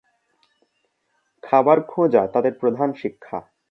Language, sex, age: Bengali, male, under 19